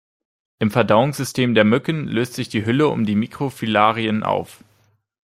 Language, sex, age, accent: German, male, 19-29, Deutschland Deutsch